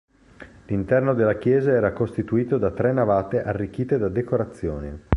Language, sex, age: Italian, male, 30-39